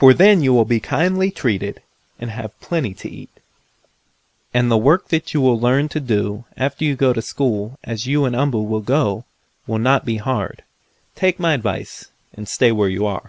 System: none